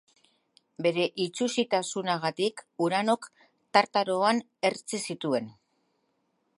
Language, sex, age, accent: Basque, female, 50-59, Mendebalekoa (Araba, Bizkaia, Gipuzkoako mendebaleko herri batzuk)